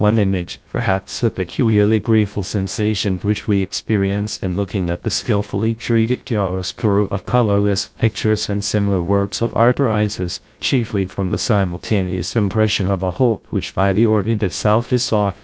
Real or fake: fake